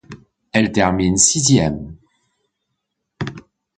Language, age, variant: French, 50-59, Français de métropole